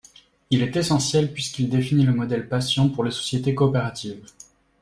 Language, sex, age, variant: French, male, 19-29, Français de métropole